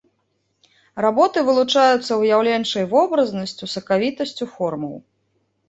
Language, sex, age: Belarusian, female, 30-39